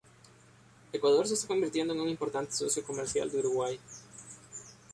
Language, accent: Spanish, América central